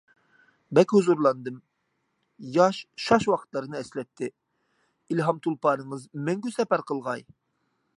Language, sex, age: Uyghur, male, 30-39